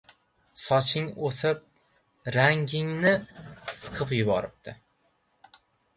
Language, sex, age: Uzbek, male, 19-29